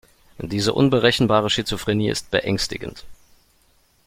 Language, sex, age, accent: German, male, 30-39, Deutschland Deutsch